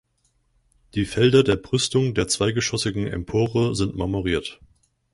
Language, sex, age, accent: German, male, 19-29, Deutschland Deutsch